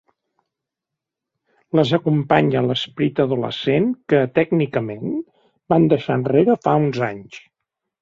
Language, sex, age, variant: Catalan, male, 60-69, Central